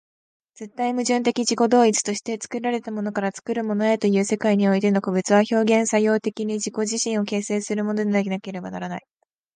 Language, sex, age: Japanese, female, 19-29